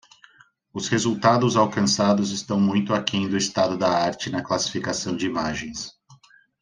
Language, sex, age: Portuguese, male, 30-39